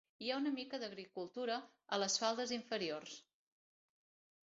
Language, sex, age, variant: Catalan, female, 50-59, Central